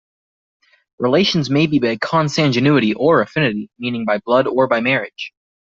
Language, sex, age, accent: English, male, 19-29, United States English